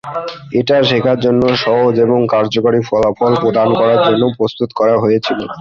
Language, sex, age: Bengali, male, 19-29